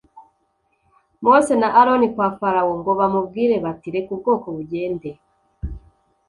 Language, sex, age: Kinyarwanda, female, 19-29